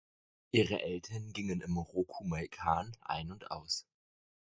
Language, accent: German, Deutschland Deutsch